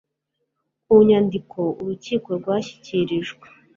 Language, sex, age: Kinyarwanda, female, 19-29